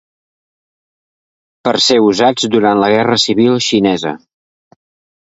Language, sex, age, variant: Catalan, male, 40-49, Central